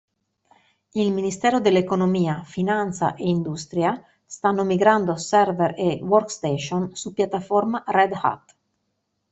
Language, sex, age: Italian, female, 40-49